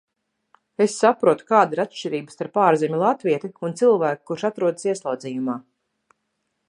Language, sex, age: Latvian, female, 40-49